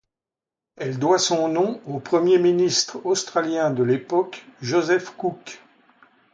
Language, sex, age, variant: French, male, 70-79, Français de métropole